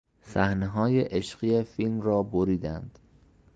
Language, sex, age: Persian, male, 19-29